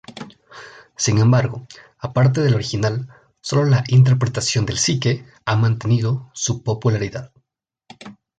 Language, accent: Spanish, Andino-Pacífico: Colombia, Perú, Ecuador, oeste de Bolivia y Venezuela andina